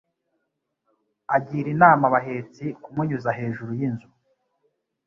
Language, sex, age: Kinyarwanda, male, 19-29